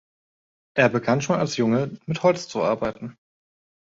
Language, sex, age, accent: German, male, 19-29, Deutschland Deutsch